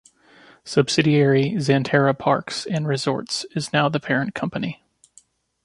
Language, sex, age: English, male, 30-39